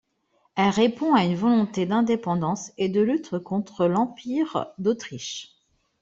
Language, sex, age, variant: French, female, 30-39, Français de métropole